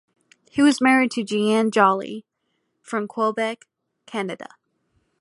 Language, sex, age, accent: English, female, under 19, United States English